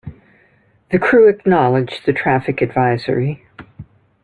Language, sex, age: English, female, 70-79